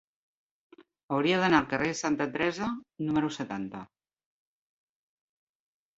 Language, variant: Catalan, Septentrional